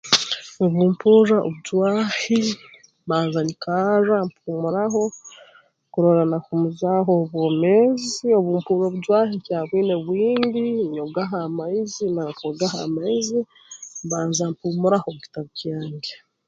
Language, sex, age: Tooro, female, 19-29